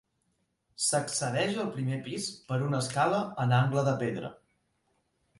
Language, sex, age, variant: Catalan, male, 19-29, Central